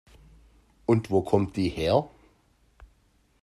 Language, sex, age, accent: German, male, 50-59, Deutschland Deutsch